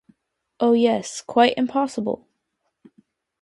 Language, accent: English, United States English